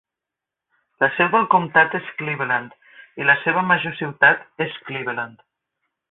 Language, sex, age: Catalan, female, 50-59